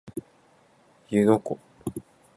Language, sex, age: Japanese, male, 19-29